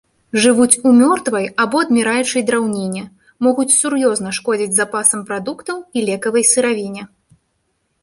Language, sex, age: Belarusian, female, 19-29